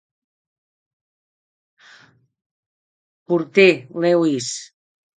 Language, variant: Catalan, Central